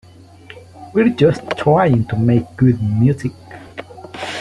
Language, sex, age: English, male, 19-29